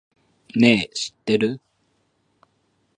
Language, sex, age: Japanese, male, 30-39